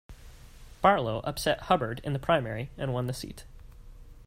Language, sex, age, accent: English, male, 19-29, United States English